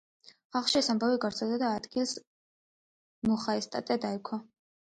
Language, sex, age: Georgian, female, 19-29